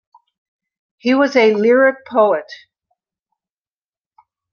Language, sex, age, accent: English, female, 60-69, United States English